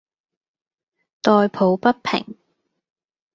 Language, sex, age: Cantonese, female, 19-29